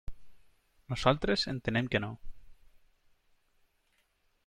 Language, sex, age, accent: Catalan, male, 40-49, valencià